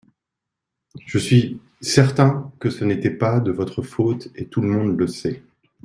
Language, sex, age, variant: French, male, 40-49, Français de métropole